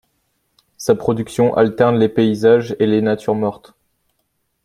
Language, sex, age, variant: French, male, 19-29, Français de métropole